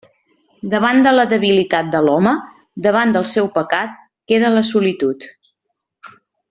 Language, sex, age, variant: Catalan, female, 40-49, Central